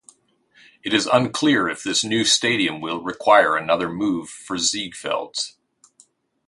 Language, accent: English, Canadian English